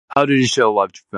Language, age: English, 19-29